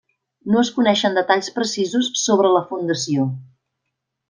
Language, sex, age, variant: Catalan, female, 40-49, Central